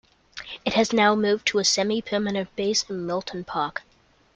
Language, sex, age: English, male, under 19